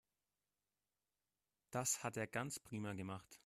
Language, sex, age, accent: German, male, 19-29, Deutschland Deutsch